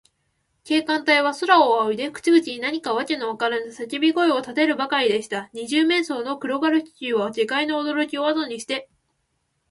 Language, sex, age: Japanese, female, 19-29